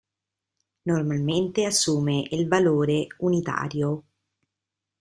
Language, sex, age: Italian, female, 30-39